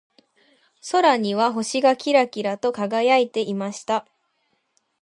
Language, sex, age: Japanese, female, 19-29